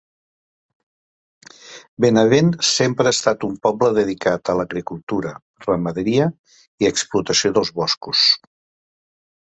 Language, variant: Catalan, Central